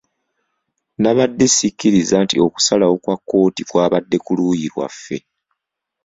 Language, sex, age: Ganda, male, 30-39